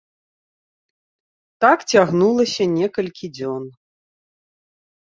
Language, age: Belarusian, 40-49